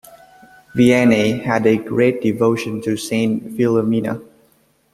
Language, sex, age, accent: English, male, 19-29, United States English